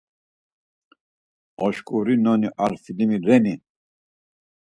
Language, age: Laz, 60-69